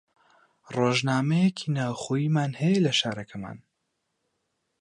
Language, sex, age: Central Kurdish, male, 19-29